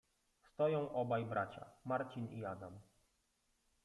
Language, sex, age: Polish, male, 30-39